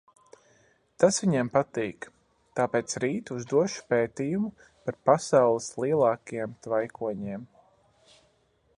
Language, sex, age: Latvian, male, 30-39